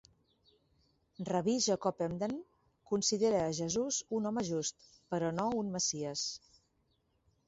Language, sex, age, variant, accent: Catalan, female, 50-59, Central, central